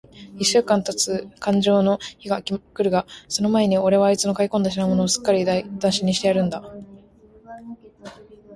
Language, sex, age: Japanese, female, 19-29